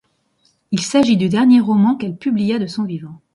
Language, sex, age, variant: French, female, 40-49, Français de métropole